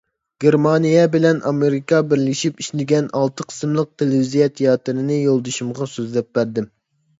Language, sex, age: Uyghur, male, 19-29